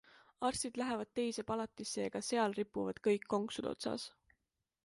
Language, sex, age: Estonian, female, 19-29